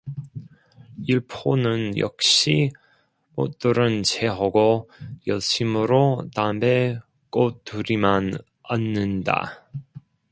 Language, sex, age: Korean, male, 30-39